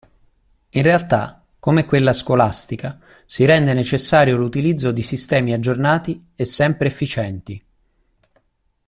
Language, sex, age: Italian, male, 40-49